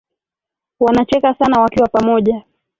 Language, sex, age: Swahili, female, 19-29